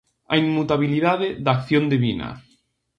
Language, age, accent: Galician, 19-29, Atlántico (seseo e gheada)